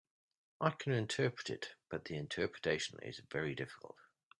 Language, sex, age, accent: English, male, 40-49, England English